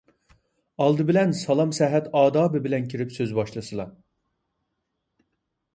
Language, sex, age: Uyghur, male, 19-29